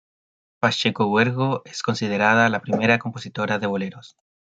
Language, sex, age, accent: Spanish, male, 19-29, Chileno: Chile, Cuyo